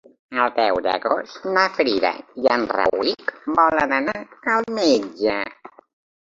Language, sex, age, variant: Catalan, male, under 19, Central